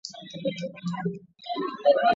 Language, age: Spanish, 19-29